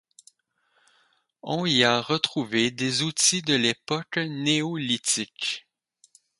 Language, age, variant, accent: French, 19-29, Français d'Amérique du Nord, Français du Canada